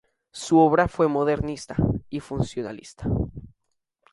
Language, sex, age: Spanish, male, under 19